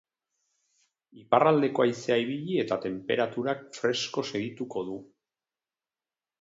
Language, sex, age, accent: Basque, male, 40-49, Erdialdekoa edo Nafarra (Gipuzkoa, Nafarroa)